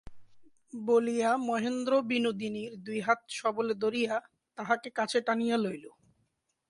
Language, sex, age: Bengali, male, 19-29